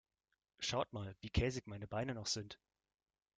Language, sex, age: German, male, 19-29